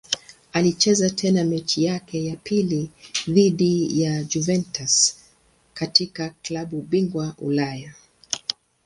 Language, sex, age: Swahili, female, 60-69